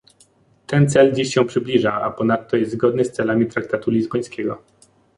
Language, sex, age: Polish, male, 19-29